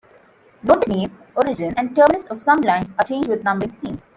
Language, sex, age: English, female, 30-39